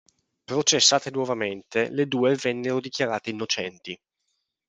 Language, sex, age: Italian, male, 19-29